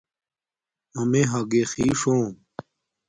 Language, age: Domaaki, 30-39